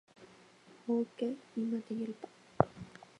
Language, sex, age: Guarani, female, 19-29